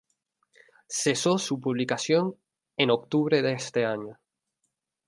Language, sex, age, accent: Spanish, male, 19-29, España: Islas Canarias